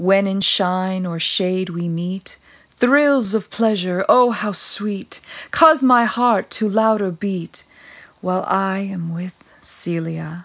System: none